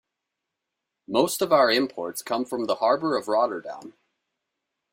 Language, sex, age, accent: English, male, 30-39, United States English